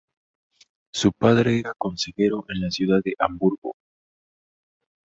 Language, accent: Spanish, México